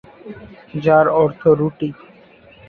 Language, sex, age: Bengali, male, under 19